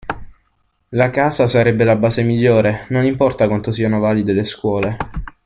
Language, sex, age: Italian, male, under 19